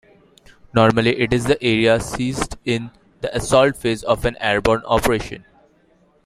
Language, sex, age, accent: English, male, 19-29, India and South Asia (India, Pakistan, Sri Lanka)